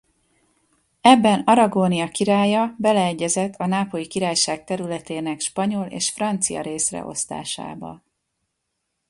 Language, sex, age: Hungarian, female, 50-59